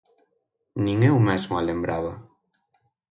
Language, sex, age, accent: Galician, male, 19-29, Central (gheada); Oriental (común en zona oriental); Normativo (estándar)